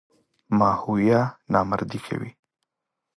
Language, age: Pashto, 19-29